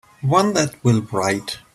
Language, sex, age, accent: English, male, 30-39, England English